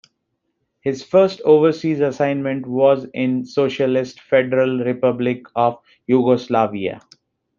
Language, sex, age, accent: English, male, 30-39, India and South Asia (India, Pakistan, Sri Lanka)